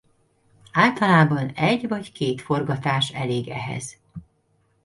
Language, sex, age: Hungarian, female, 40-49